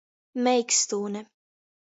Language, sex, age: Latgalian, female, 19-29